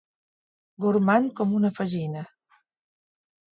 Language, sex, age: Catalan, female, 60-69